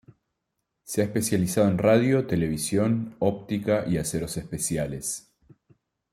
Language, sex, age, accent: Spanish, male, 30-39, Rioplatense: Argentina, Uruguay, este de Bolivia, Paraguay